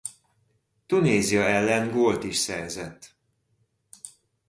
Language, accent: Hungarian, budapesti